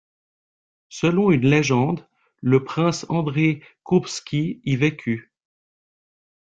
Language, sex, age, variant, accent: French, male, 40-49, Français d'Europe, Français de Suisse